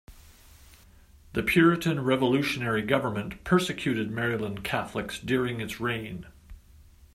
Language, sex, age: English, male, 60-69